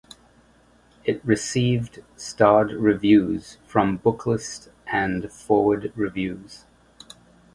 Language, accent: English, England English